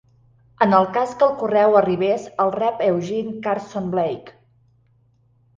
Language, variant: Catalan, Central